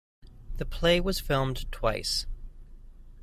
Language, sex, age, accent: English, male, 19-29, United States English